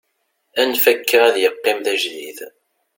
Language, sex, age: Kabyle, male, 30-39